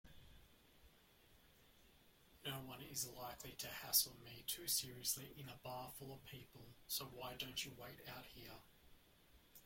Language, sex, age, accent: English, male, 40-49, Australian English